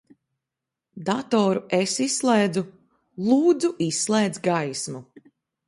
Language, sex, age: Latvian, female, 19-29